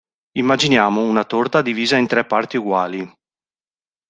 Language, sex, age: Italian, male, 40-49